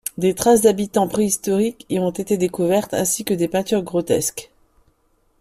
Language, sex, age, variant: French, female, 40-49, Français de métropole